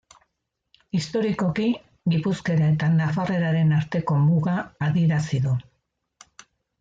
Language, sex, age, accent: Basque, female, 60-69, Erdialdekoa edo Nafarra (Gipuzkoa, Nafarroa)